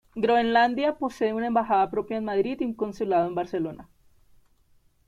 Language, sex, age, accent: Spanish, female, 19-29, Andino-Pacífico: Colombia, Perú, Ecuador, oeste de Bolivia y Venezuela andina